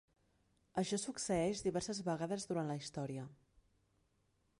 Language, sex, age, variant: Catalan, female, 30-39, Nord-Occidental